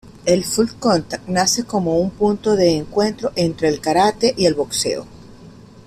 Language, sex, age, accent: Spanish, female, 40-49, Caribe: Cuba, Venezuela, Puerto Rico, República Dominicana, Panamá, Colombia caribeña, México caribeño, Costa del golfo de México